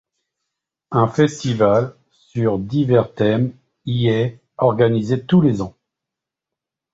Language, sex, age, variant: French, male, 50-59, Français de métropole